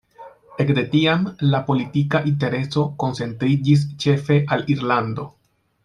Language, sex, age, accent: Esperanto, male, 19-29, Internacia